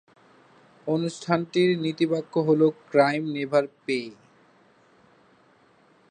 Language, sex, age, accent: Bengali, male, 30-39, Bangladeshi